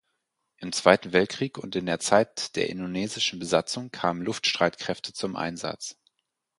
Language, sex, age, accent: German, male, 19-29, Deutschland Deutsch